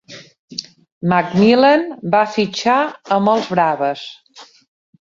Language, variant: Catalan, Central